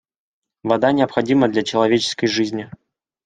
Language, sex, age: Russian, male, 19-29